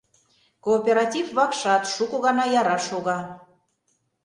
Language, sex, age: Mari, female, 50-59